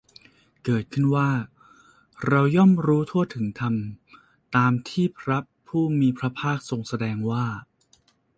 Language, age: Thai, 40-49